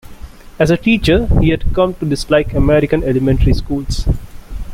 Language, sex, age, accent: English, male, 19-29, India and South Asia (India, Pakistan, Sri Lanka)